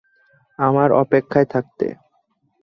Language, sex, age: Bengali, male, under 19